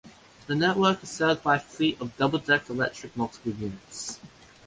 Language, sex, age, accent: English, male, under 19, Australian English